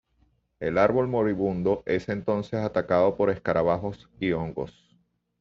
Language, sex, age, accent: Spanish, male, 40-49, Caribe: Cuba, Venezuela, Puerto Rico, República Dominicana, Panamá, Colombia caribeña, México caribeño, Costa del golfo de México